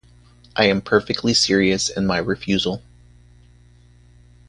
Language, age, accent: English, 30-39, United States English